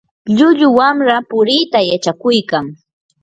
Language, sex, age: Yanahuanca Pasco Quechua, female, 19-29